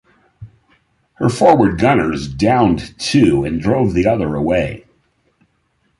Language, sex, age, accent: English, male, 70-79, United States English